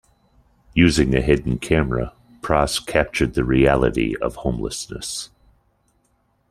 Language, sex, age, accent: English, male, 50-59, United States English